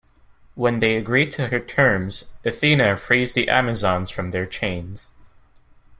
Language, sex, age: English, male, under 19